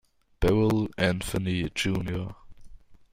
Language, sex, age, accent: German, male, under 19, Deutschland Deutsch